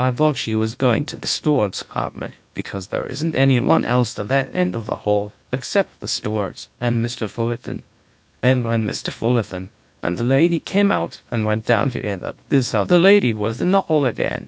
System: TTS, GlowTTS